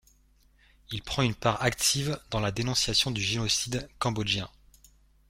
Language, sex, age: French, male, 30-39